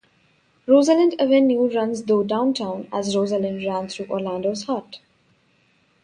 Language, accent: English, India and South Asia (India, Pakistan, Sri Lanka)